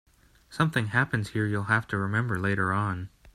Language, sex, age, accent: English, male, 19-29, United States English